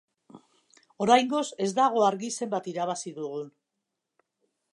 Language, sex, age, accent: Basque, female, 60-69, Mendebalekoa (Araba, Bizkaia, Gipuzkoako mendebaleko herri batzuk)